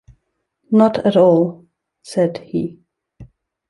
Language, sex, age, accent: English, female, 19-29, United States English